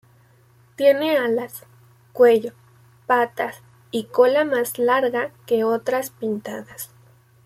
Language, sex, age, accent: Spanish, female, 19-29, México